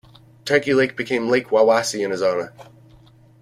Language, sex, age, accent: English, male, 30-39, United States English